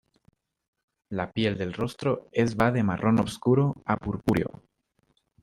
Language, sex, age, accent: Spanish, male, under 19, América central